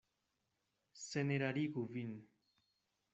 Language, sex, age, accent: Esperanto, male, 19-29, Internacia